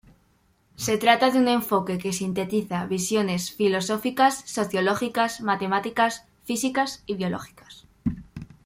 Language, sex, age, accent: Spanish, female, under 19, España: Norte peninsular (Asturias, Castilla y León, Cantabria, País Vasco, Navarra, Aragón, La Rioja, Guadalajara, Cuenca)